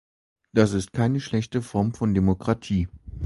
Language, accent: German, Deutschland Deutsch